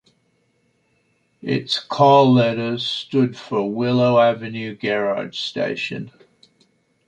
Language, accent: English, Australian English